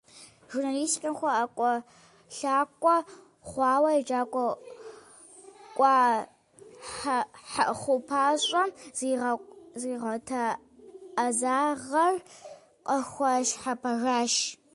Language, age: Kabardian, under 19